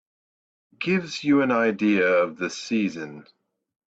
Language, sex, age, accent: English, male, 40-49, United States English